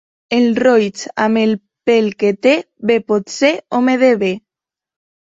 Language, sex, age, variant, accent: Catalan, female, 19-29, Septentrional, septentrional